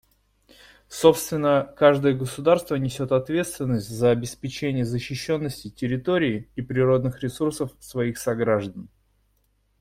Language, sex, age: Russian, male, 30-39